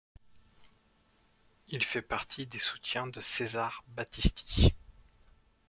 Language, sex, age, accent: French, male, 30-39, Français de l'ouest de la France